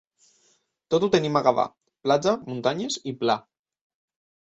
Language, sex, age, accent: Catalan, male, 19-29, valencià